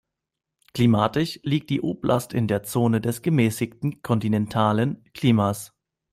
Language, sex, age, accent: German, male, 19-29, Deutschland Deutsch